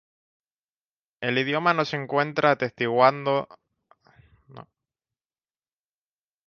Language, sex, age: Spanish, male, 19-29